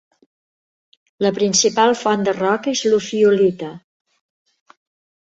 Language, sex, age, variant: Catalan, female, 60-69, Central